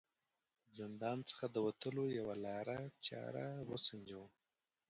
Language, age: Pashto, 19-29